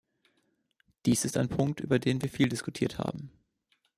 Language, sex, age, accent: German, male, 19-29, Deutschland Deutsch